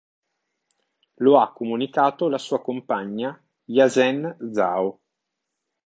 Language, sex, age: Italian, male, 40-49